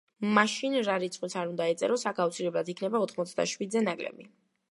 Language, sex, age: Georgian, female, under 19